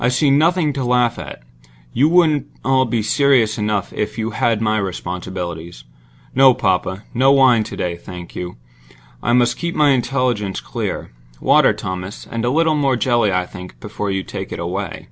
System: none